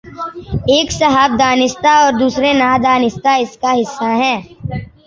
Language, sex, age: Urdu, male, 40-49